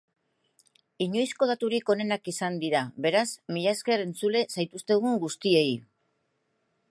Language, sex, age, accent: Basque, female, 50-59, Mendebalekoa (Araba, Bizkaia, Gipuzkoako mendebaleko herri batzuk)